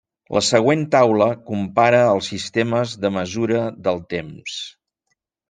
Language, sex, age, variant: Catalan, male, 50-59, Central